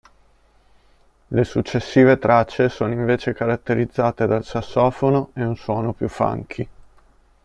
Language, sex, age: Italian, male, 30-39